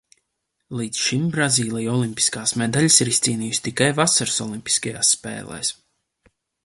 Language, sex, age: Latvian, male, 19-29